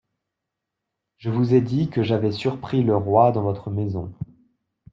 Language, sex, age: French, male, 19-29